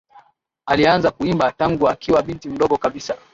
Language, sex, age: Swahili, male, 19-29